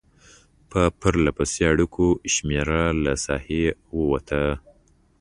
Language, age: Pashto, 19-29